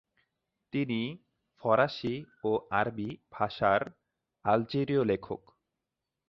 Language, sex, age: Bengali, male, 19-29